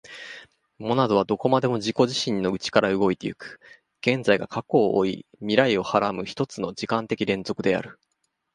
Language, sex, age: Japanese, male, 30-39